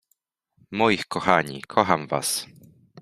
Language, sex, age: Polish, male, 19-29